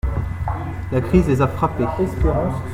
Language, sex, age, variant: French, male, 19-29, Français de métropole